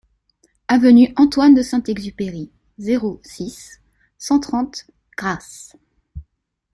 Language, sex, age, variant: French, female, 30-39, Français de métropole